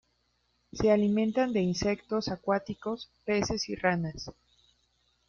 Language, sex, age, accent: Spanish, female, 19-29, México